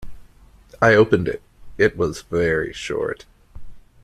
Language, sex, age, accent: English, male, 19-29, United States English